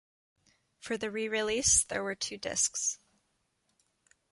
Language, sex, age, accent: English, female, 30-39, United States English